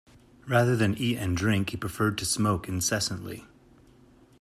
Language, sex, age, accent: English, male, 30-39, United States English